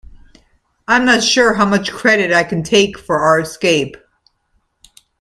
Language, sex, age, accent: English, female, 50-59, United States English